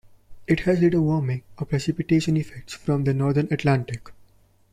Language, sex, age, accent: English, male, 19-29, India and South Asia (India, Pakistan, Sri Lanka)